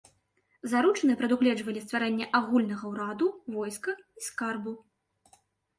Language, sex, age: Belarusian, female, 19-29